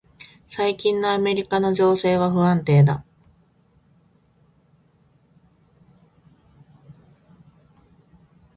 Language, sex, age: Japanese, female, 40-49